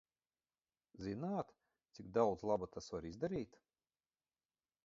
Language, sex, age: Latvian, male, 40-49